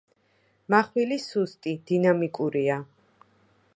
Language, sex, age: Georgian, female, 40-49